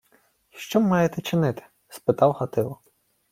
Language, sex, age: Ukrainian, male, 19-29